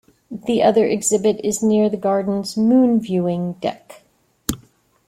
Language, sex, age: English, female, 50-59